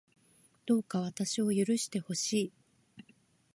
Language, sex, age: Japanese, female, 30-39